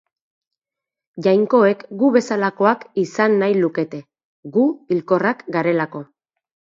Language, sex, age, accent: Basque, female, 40-49, Mendebalekoa (Araba, Bizkaia, Gipuzkoako mendebaleko herri batzuk)